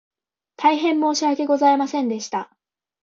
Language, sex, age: Japanese, female, 19-29